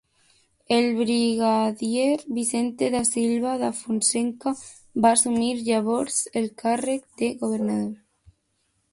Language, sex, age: Catalan, female, under 19